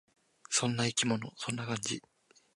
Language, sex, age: Japanese, male, under 19